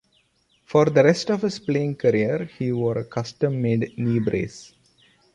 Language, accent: English, India and South Asia (India, Pakistan, Sri Lanka)